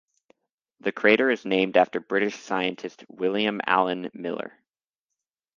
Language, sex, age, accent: English, male, 19-29, United States English